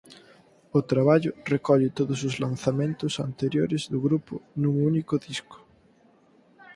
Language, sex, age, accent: Galician, male, 19-29, Atlántico (seseo e gheada)